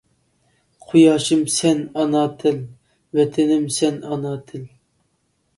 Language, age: Uyghur, 19-29